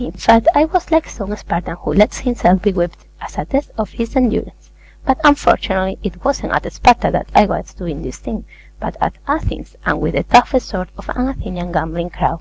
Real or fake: real